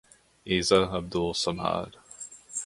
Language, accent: English, United States English